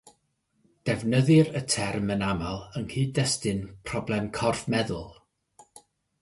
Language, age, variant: Welsh, 60-69, North-Eastern Welsh